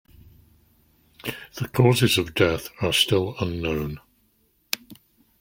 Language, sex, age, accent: English, male, 60-69, England English